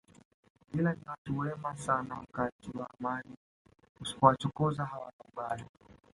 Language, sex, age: Swahili, male, 19-29